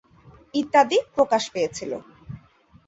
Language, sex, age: Bengali, female, 19-29